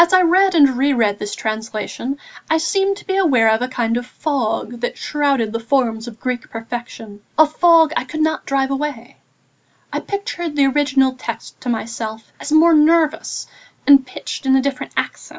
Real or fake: real